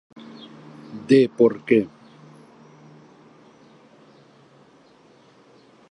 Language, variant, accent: Catalan, Nord-Occidental, nord-occidental